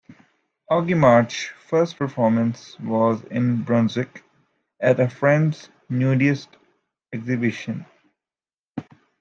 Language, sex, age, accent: English, male, 19-29, United States English